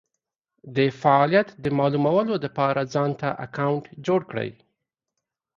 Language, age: Pashto, 30-39